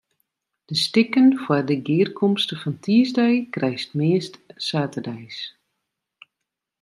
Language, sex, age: Western Frisian, female, 30-39